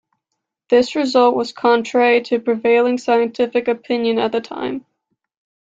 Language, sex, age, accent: English, female, under 19, United States English